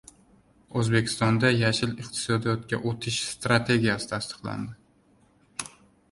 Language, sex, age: Uzbek, male, 19-29